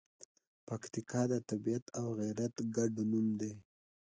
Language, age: Pashto, 19-29